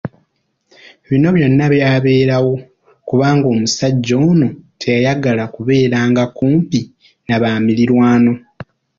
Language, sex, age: Ganda, male, under 19